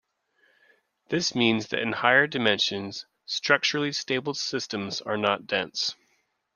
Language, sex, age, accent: English, male, 30-39, United States English